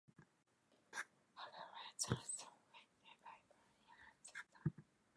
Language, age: English, 19-29